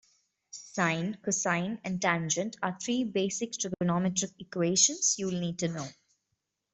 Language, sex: English, female